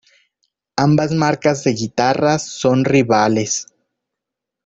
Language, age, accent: Spanish, 30-39, México